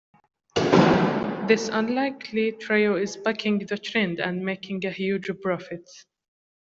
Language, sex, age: English, female, 19-29